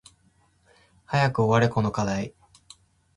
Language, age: Japanese, 19-29